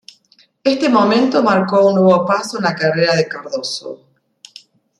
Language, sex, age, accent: Spanish, female, 50-59, Rioplatense: Argentina, Uruguay, este de Bolivia, Paraguay